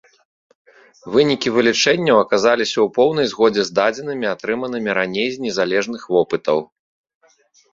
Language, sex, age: Belarusian, male, 30-39